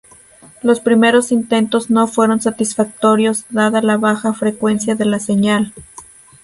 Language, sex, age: Spanish, female, under 19